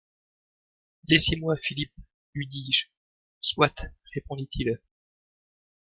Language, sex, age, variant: French, male, 30-39, Français de métropole